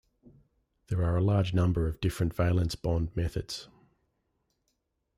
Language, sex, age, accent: English, male, 40-49, Australian English